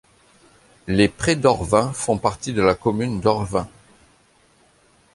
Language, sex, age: French, male, 50-59